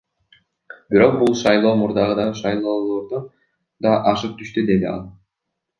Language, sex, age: Kyrgyz, male, 19-29